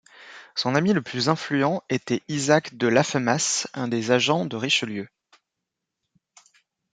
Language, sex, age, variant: French, male, 30-39, Français de métropole